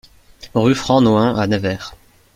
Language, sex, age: French, male, under 19